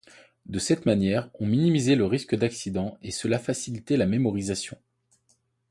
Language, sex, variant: French, male, Français de métropole